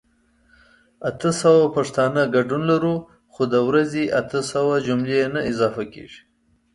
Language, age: Pashto, 30-39